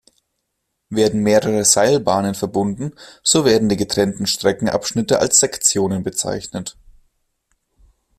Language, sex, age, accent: German, male, 19-29, Deutschland Deutsch